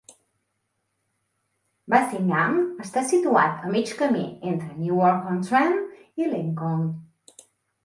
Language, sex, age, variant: Catalan, female, 40-49, Central